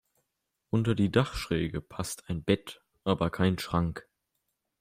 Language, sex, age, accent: German, male, under 19, Deutschland Deutsch